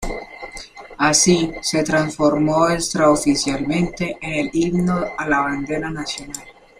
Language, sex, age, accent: Spanish, male, under 19, Andino-Pacífico: Colombia, Perú, Ecuador, oeste de Bolivia y Venezuela andina